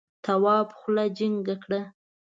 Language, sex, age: Pashto, female, 19-29